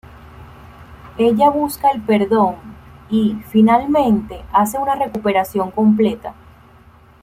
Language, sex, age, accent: Spanish, female, 19-29, Caribe: Cuba, Venezuela, Puerto Rico, República Dominicana, Panamá, Colombia caribeña, México caribeño, Costa del golfo de México